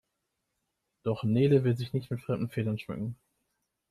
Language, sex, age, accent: German, male, 19-29, Deutschland Deutsch